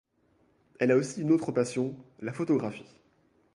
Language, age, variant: French, 19-29, Français de métropole